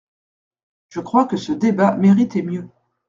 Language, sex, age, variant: French, female, 40-49, Français de métropole